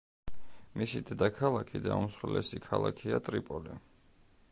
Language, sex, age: Georgian, male, 30-39